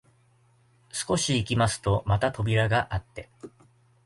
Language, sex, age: Japanese, male, 50-59